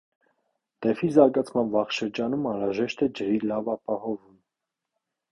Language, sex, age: Armenian, male, 19-29